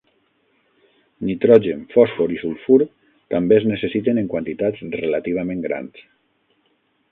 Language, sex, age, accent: Catalan, male, 40-49, valencià